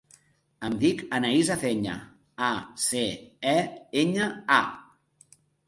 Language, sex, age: Catalan, male, 40-49